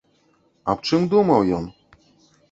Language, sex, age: Belarusian, male, 40-49